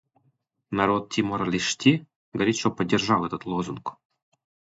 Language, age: Russian, 30-39